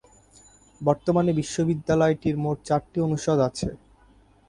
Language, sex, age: Bengali, male, 19-29